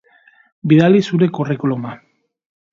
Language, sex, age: Basque, male, 30-39